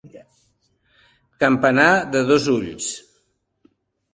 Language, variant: Catalan, Central